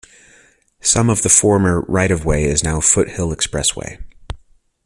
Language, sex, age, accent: English, male, 30-39, United States English